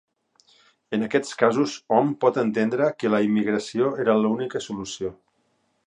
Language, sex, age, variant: Catalan, male, 50-59, Central